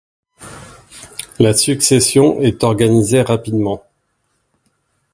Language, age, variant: French, 40-49, Français de métropole